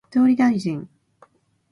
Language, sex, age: Japanese, female, 50-59